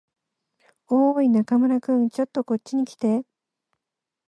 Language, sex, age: Japanese, female, 50-59